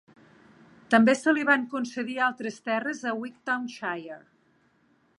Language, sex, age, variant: Catalan, female, 50-59, Nord-Occidental